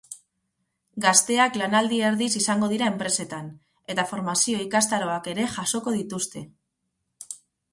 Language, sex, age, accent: Basque, female, 40-49, Mendebalekoa (Araba, Bizkaia, Gipuzkoako mendebaleko herri batzuk)